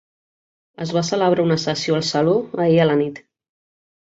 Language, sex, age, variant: Catalan, female, 40-49, Central